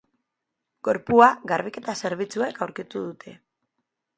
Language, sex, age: Basque, female, 19-29